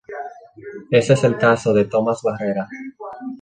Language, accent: Spanish, Caribe: Cuba, Venezuela, Puerto Rico, República Dominicana, Panamá, Colombia caribeña, México caribeño, Costa del golfo de México